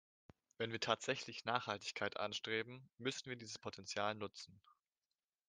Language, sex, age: German, male, under 19